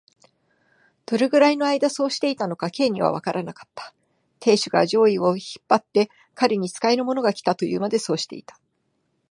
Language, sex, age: Japanese, female, 40-49